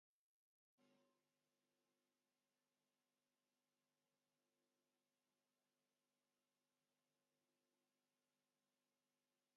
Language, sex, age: Igbo, female, 19-29